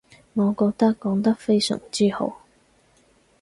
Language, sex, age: Cantonese, female, 30-39